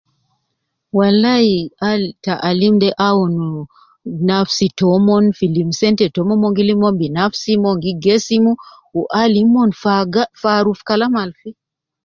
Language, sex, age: Nubi, female, 50-59